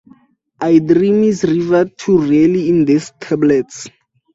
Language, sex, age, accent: English, male, under 19, Southern African (South Africa, Zimbabwe, Namibia)